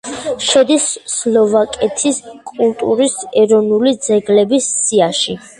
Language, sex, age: Georgian, female, 19-29